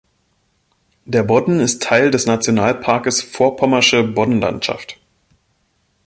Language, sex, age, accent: German, male, 30-39, Deutschland Deutsch